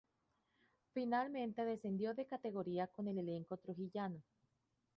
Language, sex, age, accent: Spanish, female, 30-39, Andino-Pacífico: Colombia, Perú, Ecuador, oeste de Bolivia y Venezuela andina